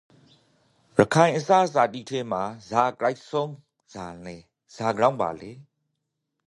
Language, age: Rakhine, 30-39